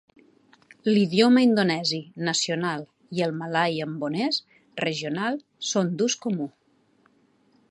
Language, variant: Catalan, Nord-Occidental